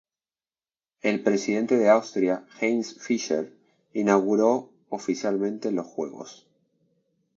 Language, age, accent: Spanish, 19-29, Rioplatense: Argentina, Uruguay, este de Bolivia, Paraguay